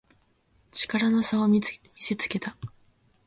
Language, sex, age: Japanese, female, 19-29